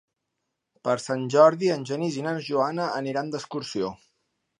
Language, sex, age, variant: Catalan, male, 30-39, Central